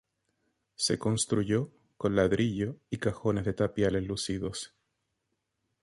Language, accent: Spanish, Chileno: Chile, Cuyo